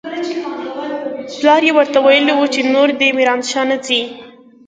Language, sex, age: Pashto, female, under 19